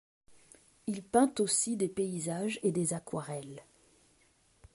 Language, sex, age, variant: French, female, 30-39, Français de métropole